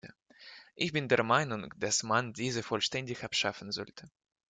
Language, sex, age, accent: German, male, 19-29, Russisch Deutsch